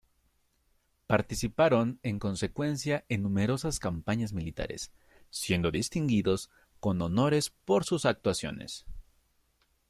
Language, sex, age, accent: Spanish, male, 19-29, México